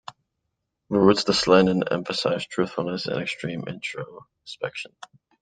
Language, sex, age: English, male, 19-29